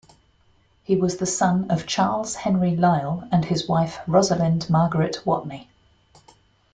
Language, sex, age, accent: English, female, 50-59, England English